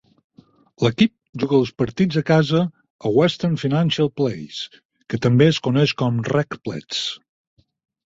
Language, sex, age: Catalan, male, 50-59